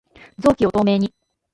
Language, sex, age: Japanese, female, 40-49